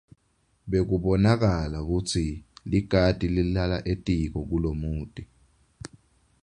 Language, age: Swati, 19-29